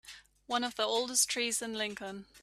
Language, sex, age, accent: English, female, 19-29, United States English